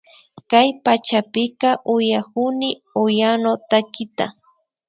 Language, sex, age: Imbabura Highland Quichua, female, 19-29